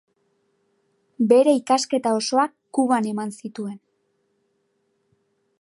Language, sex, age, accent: Basque, female, 19-29, Mendebalekoa (Araba, Bizkaia, Gipuzkoako mendebaleko herri batzuk)